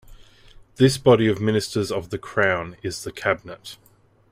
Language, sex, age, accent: English, male, 30-39, Australian English